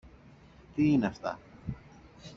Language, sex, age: Greek, male, 40-49